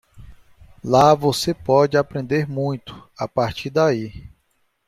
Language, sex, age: Portuguese, male, 40-49